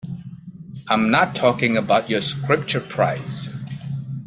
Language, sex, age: English, male, 40-49